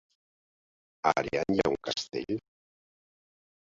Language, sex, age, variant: Catalan, male, 50-59, Central